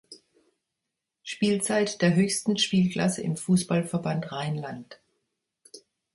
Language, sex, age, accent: German, female, 60-69, Deutschland Deutsch